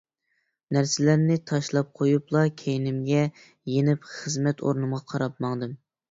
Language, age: Uyghur, 19-29